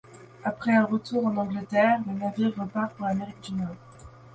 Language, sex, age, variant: French, female, 19-29, Français de métropole